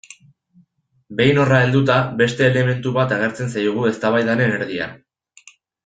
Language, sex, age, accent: Basque, male, 19-29, Erdialdekoa edo Nafarra (Gipuzkoa, Nafarroa)